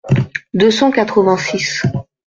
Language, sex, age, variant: French, female, 19-29, Français de métropole